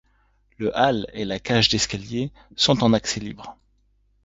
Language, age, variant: French, 40-49, Français de métropole